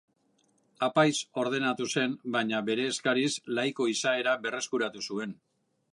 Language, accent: Basque, Mendebalekoa (Araba, Bizkaia, Gipuzkoako mendebaleko herri batzuk)